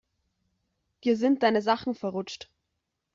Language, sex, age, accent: German, female, under 19, Österreichisches Deutsch